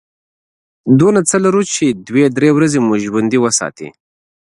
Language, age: Pashto, 30-39